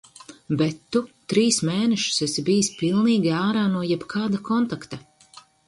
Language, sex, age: Latvian, female, 50-59